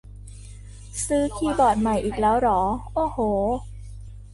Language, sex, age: Thai, female, 19-29